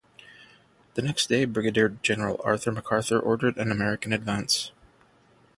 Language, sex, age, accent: English, male, 40-49, United States English; Irish English